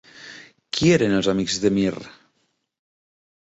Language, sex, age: Catalan, male, 40-49